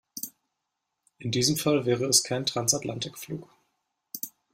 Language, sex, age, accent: German, male, 19-29, Deutschland Deutsch